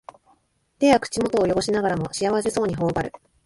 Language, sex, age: Japanese, female, 19-29